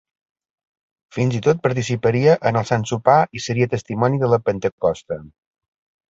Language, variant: Catalan, Central